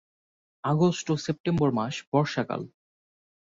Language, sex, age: Bengali, male, 19-29